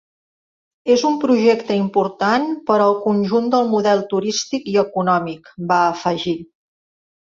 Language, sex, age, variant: Catalan, female, 50-59, Central